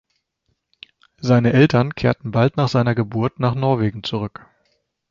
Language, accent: German, Deutschland Deutsch